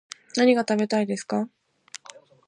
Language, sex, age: Japanese, female, 19-29